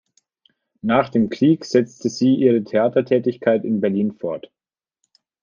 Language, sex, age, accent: German, male, 19-29, Deutschland Deutsch